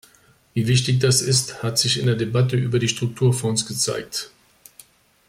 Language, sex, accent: German, male, Deutschland Deutsch